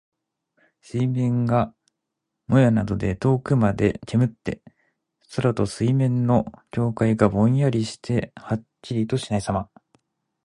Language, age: Japanese, 30-39